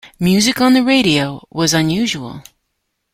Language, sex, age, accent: English, female, 50-59, Canadian English